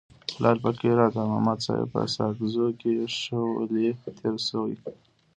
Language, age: Pashto, under 19